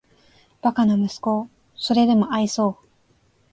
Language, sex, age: Japanese, female, 19-29